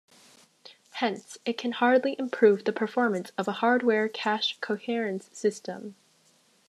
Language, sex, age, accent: English, female, under 19, United States English